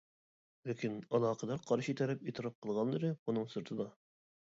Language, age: Uyghur, 19-29